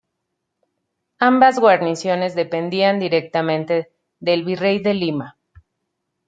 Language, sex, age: Spanish, female, 30-39